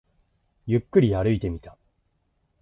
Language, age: Japanese, 19-29